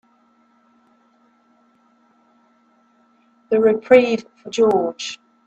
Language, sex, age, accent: English, female, 50-59, England English